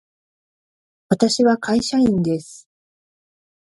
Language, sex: Japanese, female